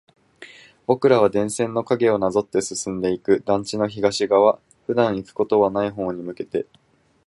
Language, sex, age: Japanese, male, 19-29